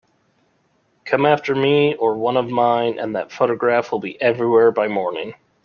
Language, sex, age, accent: English, male, 30-39, United States English